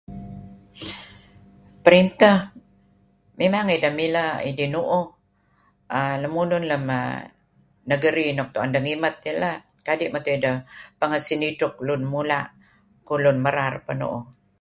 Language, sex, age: Kelabit, female, 70-79